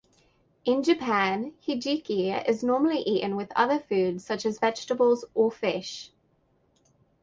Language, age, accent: English, 30-39, United States English; England English